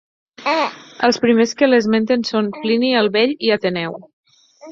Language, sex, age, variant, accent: Catalan, female, 30-39, Nord-Occidental, Lleidatà